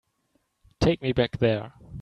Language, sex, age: English, male, 19-29